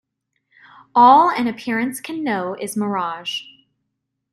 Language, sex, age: English, female, 30-39